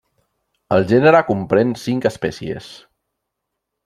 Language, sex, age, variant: Catalan, male, 40-49, Central